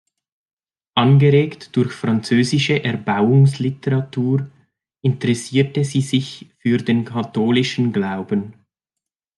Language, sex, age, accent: German, male, 30-39, Schweizerdeutsch